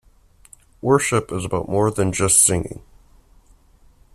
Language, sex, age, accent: English, male, 19-29, United States English